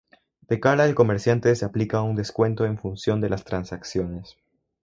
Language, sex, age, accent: Spanish, male, under 19, Andino-Pacífico: Colombia, Perú, Ecuador, oeste de Bolivia y Venezuela andina